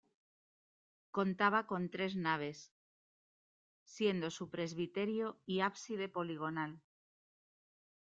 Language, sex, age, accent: Spanish, female, 30-39, España: Norte peninsular (Asturias, Castilla y León, Cantabria, País Vasco, Navarra, Aragón, La Rioja, Guadalajara, Cuenca)